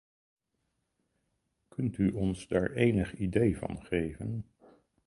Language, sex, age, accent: Dutch, male, 60-69, Nederlands Nederlands